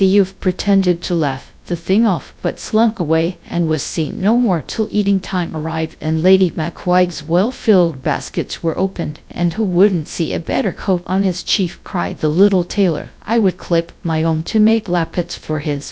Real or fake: fake